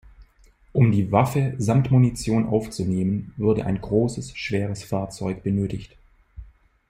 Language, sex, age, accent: German, male, 30-39, Deutschland Deutsch